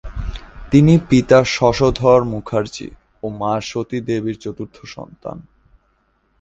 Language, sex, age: Bengali, male, under 19